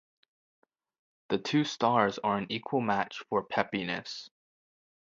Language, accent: English, United States English